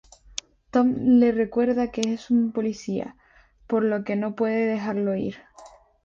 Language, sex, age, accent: Spanish, female, 19-29, España: Islas Canarias